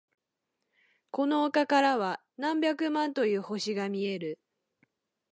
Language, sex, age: Japanese, female, 19-29